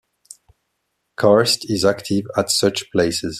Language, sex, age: English, male, 30-39